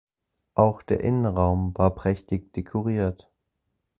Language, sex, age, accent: German, male, under 19, Deutschland Deutsch